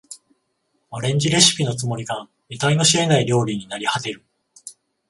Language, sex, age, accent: Japanese, male, 40-49, 関西